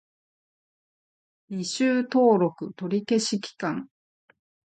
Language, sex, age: Japanese, female, 40-49